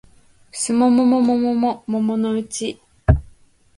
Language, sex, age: Japanese, female, under 19